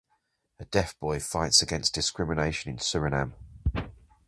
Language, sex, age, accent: English, male, 40-49, England English